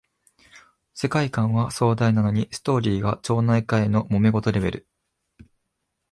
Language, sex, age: Japanese, male, 19-29